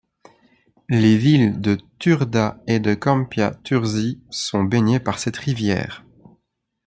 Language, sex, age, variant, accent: French, male, 19-29, Français d'Europe, Français de Belgique